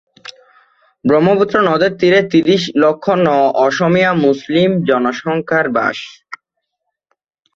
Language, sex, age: Bengali, male, 19-29